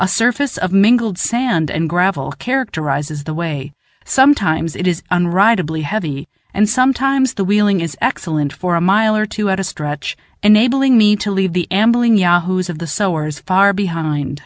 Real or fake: real